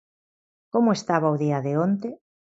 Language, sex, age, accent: Galician, female, 50-59, Normativo (estándar)